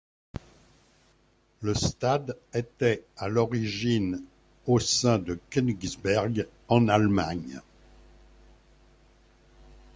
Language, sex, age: French, male, 70-79